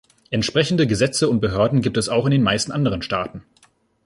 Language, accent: German, Deutschland Deutsch